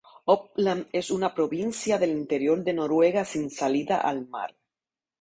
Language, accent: Spanish, Caribe: Cuba, Venezuela, Puerto Rico, República Dominicana, Panamá, Colombia caribeña, México caribeño, Costa del golfo de México